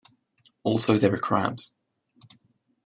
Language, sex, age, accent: English, male, 19-29, England English